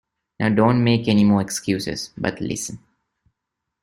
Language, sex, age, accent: English, male, 19-29, India and South Asia (India, Pakistan, Sri Lanka)